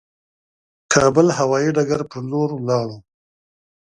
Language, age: Pashto, 60-69